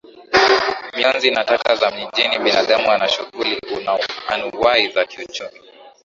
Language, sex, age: Swahili, male, 19-29